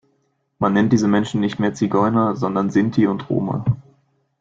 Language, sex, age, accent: German, male, 19-29, Deutschland Deutsch